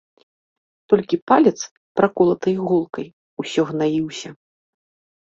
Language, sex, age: Belarusian, female, 40-49